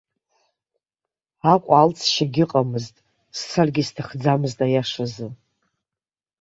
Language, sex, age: Abkhazian, female, 30-39